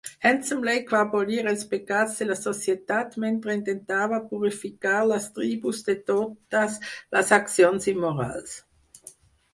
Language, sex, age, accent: Catalan, female, 50-59, aprenent (recent, des d'altres llengües)